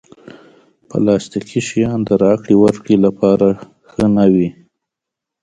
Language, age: Pashto, 30-39